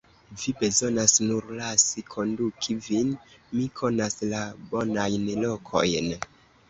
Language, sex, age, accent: Esperanto, male, 19-29, Internacia